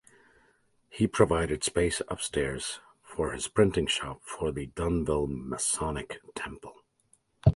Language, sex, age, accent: English, male, 40-49, United States English